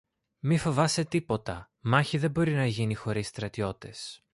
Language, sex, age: Greek, male, 19-29